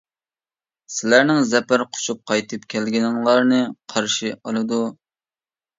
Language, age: Uyghur, 30-39